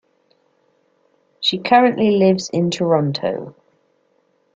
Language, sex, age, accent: English, female, 40-49, England English